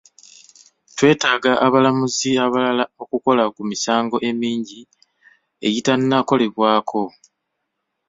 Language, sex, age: Ganda, male, 30-39